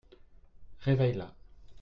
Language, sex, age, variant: French, male, 30-39, Français de métropole